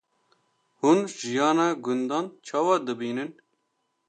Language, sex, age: Kurdish, male, under 19